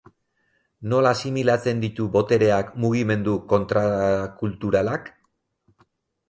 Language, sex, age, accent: Basque, male, 40-49, Erdialdekoa edo Nafarra (Gipuzkoa, Nafarroa)